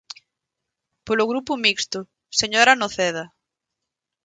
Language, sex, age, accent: Galician, female, 19-29, Normativo (estándar)